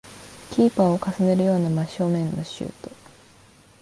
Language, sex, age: Japanese, female, 19-29